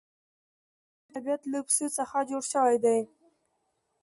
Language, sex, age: Pashto, female, 19-29